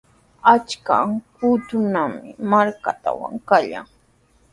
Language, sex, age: Sihuas Ancash Quechua, female, 19-29